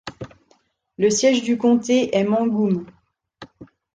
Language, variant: French, Français de métropole